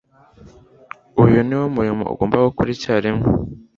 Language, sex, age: Kinyarwanda, male, under 19